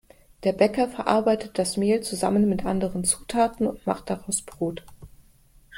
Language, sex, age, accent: German, female, 50-59, Deutschland Deutsch